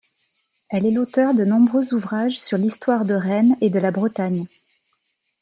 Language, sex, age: French, female, 40-49